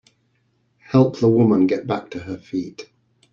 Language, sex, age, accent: English, male, 50-59, England English